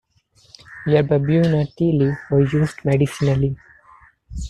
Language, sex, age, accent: English, male, 19-29, India and South Asia (India, Pakistan, Sri Lanka)